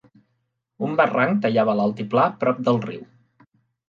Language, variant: Catalan, Central